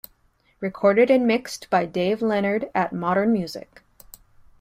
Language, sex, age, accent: English, female, 19-29, United States English